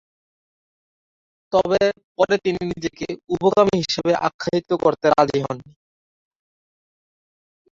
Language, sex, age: Bengali, male, 19-29